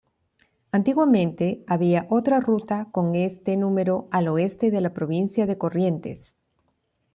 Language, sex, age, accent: Spanish, female, 60-69, Andino-Pacífico: Colombia, Perú, Ecuador, oeste de Bolivia y Venezuela andina